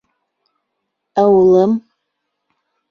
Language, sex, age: Bashkir, female, 19-29